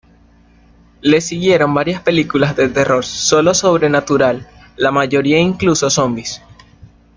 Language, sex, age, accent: Spanish, male, 19-29, Caribe: Cuba, Venezuela, Puerto Rico, República Dominicana, Panamá, Colombia caribeña, México caribeño, Costa del golfo de México